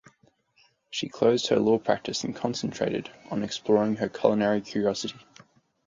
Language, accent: English, Australian English